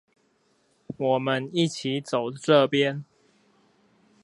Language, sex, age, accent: Chinese, male, 19-29, 出生地：臺北市; 出生地：新北市